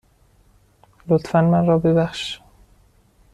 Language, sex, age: Persian, male, 19-29